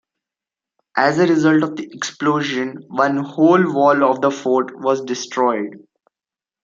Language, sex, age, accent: English, male, 19-29, India and South Asia (India, Pakistan, Sri Lanka)